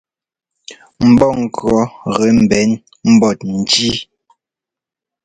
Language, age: Ngomba, 19-29